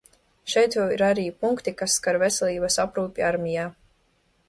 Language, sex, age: Latvian, female, 19-29